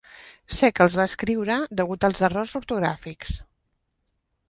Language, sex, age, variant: Catalan, female, 50-59, Central